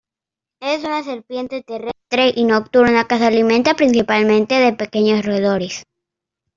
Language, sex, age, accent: Spanish, male, under 19, Andino-Pacífico: Colombia, Perú, Ecuador, oeste de Bolivia y Venezuela andina